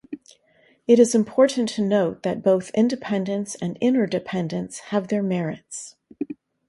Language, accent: English, United States English